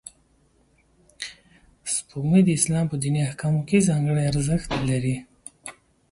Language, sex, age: Pashto, male, 19-29